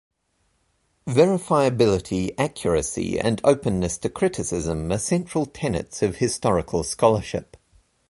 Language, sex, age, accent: English, male, 30-39, New Zealand English